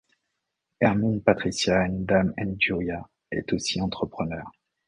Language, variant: French, Français de métropole